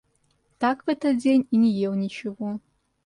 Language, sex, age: Russian, female, 30-39